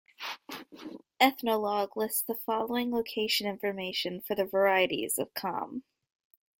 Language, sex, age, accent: English, female, 19-29, United States English